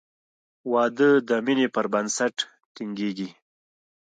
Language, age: Pashto, 30-39